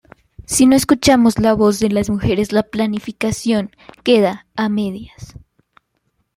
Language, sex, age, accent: Spanish, female, under 19, Caribe: Cuba, Venezuela, Puerto Rico, República Dominicana, Panamá, Colombia caribeña, México caribeño, Costa del golfo de México